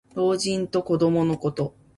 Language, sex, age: Japanese, female, 30-39